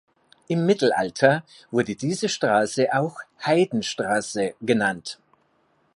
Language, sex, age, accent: German, male, 60-69, Österreichisches Deutsch